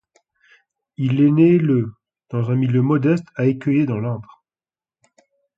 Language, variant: French, Français de métropole